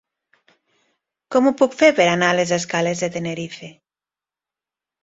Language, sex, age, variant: Catalan, female, 40-49, Nord-Occidental